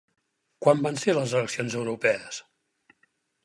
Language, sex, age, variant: Catalan, male, 60-69, Central